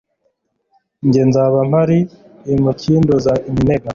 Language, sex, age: Kinyarwanda, male, 19-29